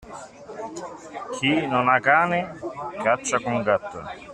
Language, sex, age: Italian, male, 30-39